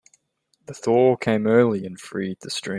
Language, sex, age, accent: English, male, 19-29, Australian English